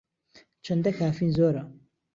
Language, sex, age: Central Kurdish, male, 19-29